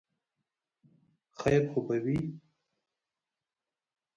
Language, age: Pashto, 19-29